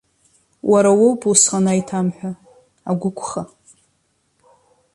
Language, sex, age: Abkhazian, female, 30-39